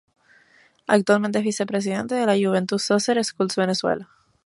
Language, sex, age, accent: Spanish, female, 19-29, España: Islas Canarias